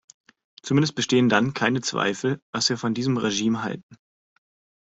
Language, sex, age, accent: German, male, 30-39, Deutschland Deutsch